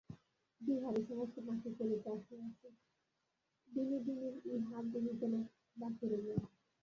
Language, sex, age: Bengali, female, 19-29